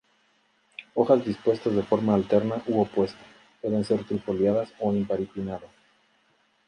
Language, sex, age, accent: Spanish, male, 40-49, México